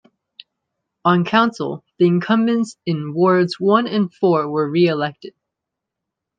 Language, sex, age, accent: English, male, 19-29, United States English